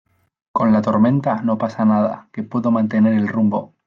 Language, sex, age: Spanish, male, 19-29